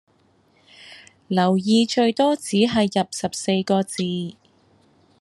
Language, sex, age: Cantonese, female, 30-39